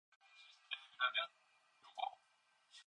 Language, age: Korean, 19-29